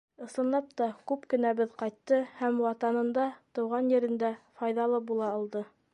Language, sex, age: Bashkir, female, 30-39